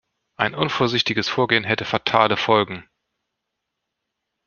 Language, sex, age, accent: German, male, 40-49, Deutschland Deutsch